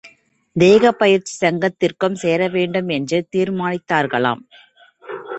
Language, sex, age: Tamil, female, 30-39